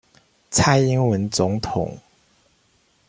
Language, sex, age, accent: Chinese, male, 40-49, 出生地：臺中市